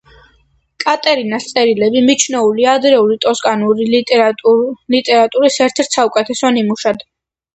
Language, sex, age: Georgian, female, under 19